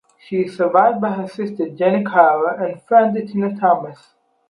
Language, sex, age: English, male, 19-29